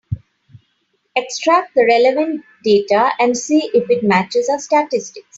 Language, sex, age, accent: English, female, 50-59, India and South Asia (India, Pakistan, Sri Lanka)